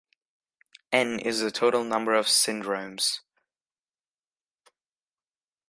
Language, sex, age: English, male, under 19